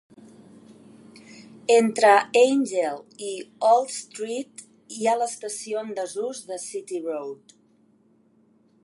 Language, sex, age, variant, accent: Catalan, female, 40-49, Central, central